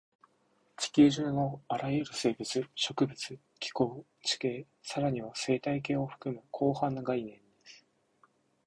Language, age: Japanese, 19-29